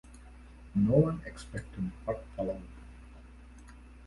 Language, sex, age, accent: English, male, 19-29, India and South Asia (India, Pakistan, Sri Lanka)